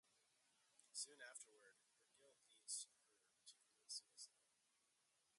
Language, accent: English, United States English